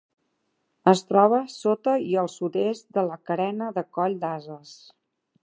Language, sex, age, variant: Catalan, female, 40-49, Central